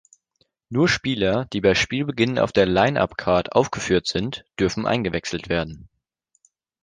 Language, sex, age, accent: German, male, under 19, Deutschland Deutsch